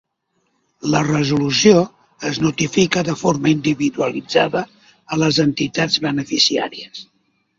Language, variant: Catalan, Central